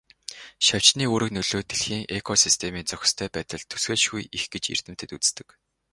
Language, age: Mongolian, 19-29